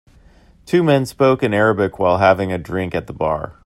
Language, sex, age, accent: English, male, 40-49, United States English